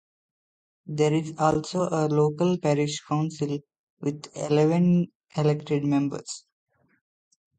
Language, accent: English, India and South Asia (India, Pakistan, Sri Lanka)